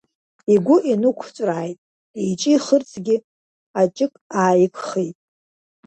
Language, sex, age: Abkhazian, female, 40-49